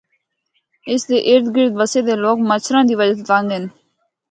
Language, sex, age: Northern Hindko, female, 19-29